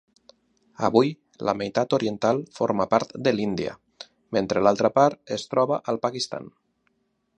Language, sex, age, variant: Catalan, male, 40-49, Nord-Occidental